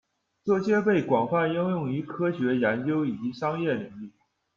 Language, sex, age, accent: Chinese, male, 19-29, 出生地：辽宁省